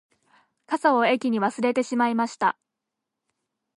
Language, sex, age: Japanese, female, 19-29